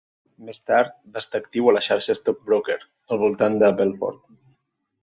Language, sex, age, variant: Catalan, male, 30-39, Central